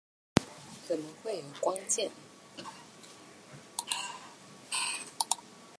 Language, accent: Chinese, 出生地：臺北市